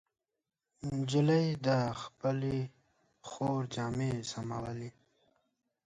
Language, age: Pashto, 19-29